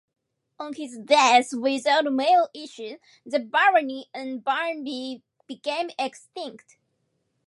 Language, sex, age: English, female, 19-29